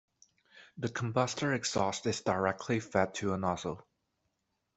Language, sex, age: English, male, 19-29